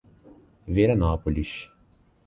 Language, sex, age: Portuguese, male, 19-29